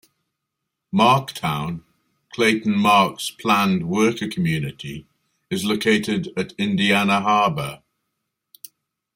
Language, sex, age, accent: English, male, 50-59, England English